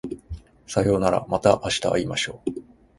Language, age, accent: Japanese, 30-39, 関西